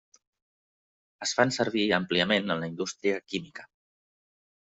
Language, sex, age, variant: Catalan, male, 30-39, Central